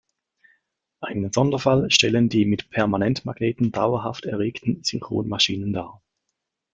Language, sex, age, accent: German, male, 30-39, Schweizerdeutsch